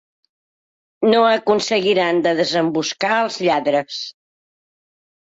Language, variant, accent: Catalan, Central, Empordanès